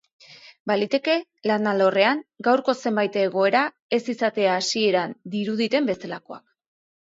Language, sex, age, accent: Basque, female, 40-49, Erdialdekoa edo Nafarra (Gipuzkoa, Nafarroa)